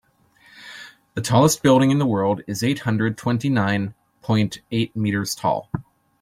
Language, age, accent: English, 30-39, United States English